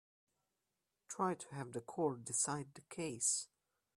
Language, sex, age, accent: English, male, under 19, England English